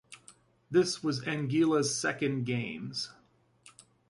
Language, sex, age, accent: English, male, 30-39, United States English